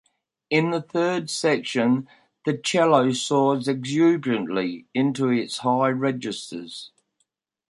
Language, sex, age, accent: English, male, 70-79, Australian English